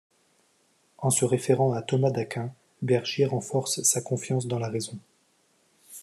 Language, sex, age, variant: French, male, 30-39, Français de métropole